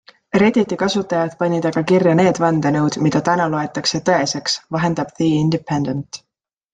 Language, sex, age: Estonian, female, 19-29